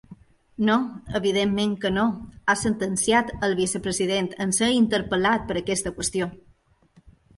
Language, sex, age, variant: Catalan, female, 30-39, Balear